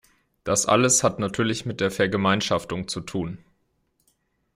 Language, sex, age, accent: German, male, 19-29, Deutschland Deutsch